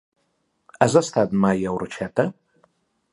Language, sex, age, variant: Catalan, male, 30-39, Central